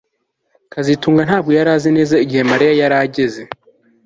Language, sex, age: Kinyarwanda, male, 19-29